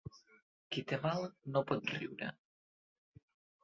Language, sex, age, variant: Catalan, male, under 19, Central